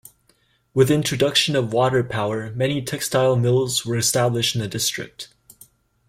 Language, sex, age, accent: English, male, 19-29, United States English